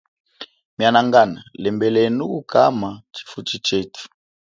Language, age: Chokwe, 19-29